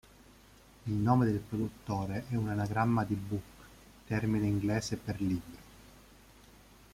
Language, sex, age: Italian, male, 30-39